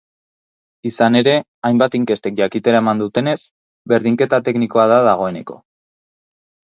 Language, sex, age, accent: Basque, male, 19-29, Erdialdekoa edo Nafarra (Gipuzkoa, Nafarroa)